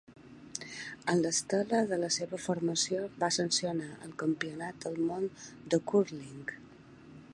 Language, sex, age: Catalan, female, 40-49